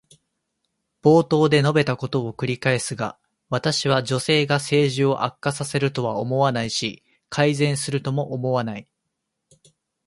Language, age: Japanese, 19-29